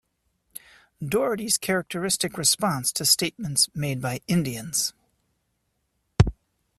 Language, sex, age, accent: English, male, 30-39, United States English